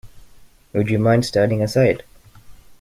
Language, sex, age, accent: English, male, 19-29, England English